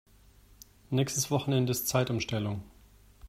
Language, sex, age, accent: German, male, 40-49, Deutschland Deutsch